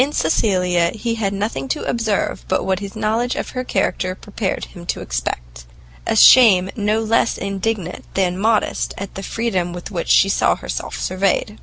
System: none